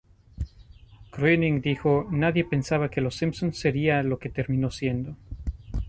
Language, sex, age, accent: Spanish, male, 30-39, México